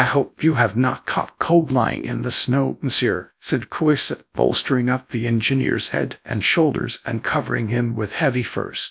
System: TTS, GradTTS